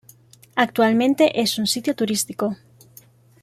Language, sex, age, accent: Spanish, female, 19-29, España: Centro-Sur peninsular (Madrid, Toledo, Castilla-La Mancha)